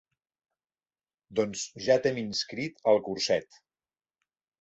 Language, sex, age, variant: Catalan, male, 40-49, Central